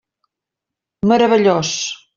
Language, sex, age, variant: Catalan, female, 50-59, Central